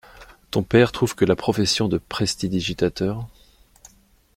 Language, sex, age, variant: French, male, 30-39, Français de métropole